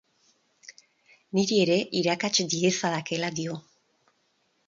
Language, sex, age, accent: Basque, female, 50-59, Erdialdekoa edo Nafarra (Gipuzkoa, Nafarroa)